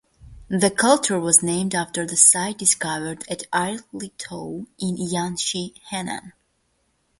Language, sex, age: English, female, 19-29